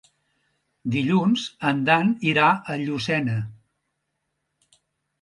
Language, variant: Catalan, Central